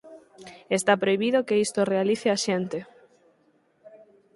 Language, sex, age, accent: Galician, female, 19-29, Oriental (común en zona oriental)